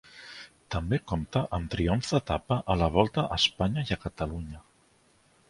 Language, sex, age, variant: Catalan, male, 40-49, Central